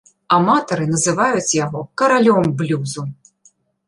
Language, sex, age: Belarusian, female, 30-39